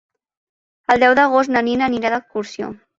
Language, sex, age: Catalan, female, under 19